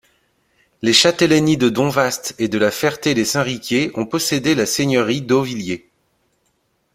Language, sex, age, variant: French, male, 30-39, Français de métropole